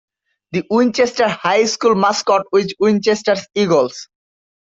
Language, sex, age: English, male, under 19